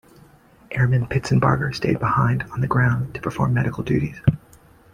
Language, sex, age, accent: English, male, 30-39, United States English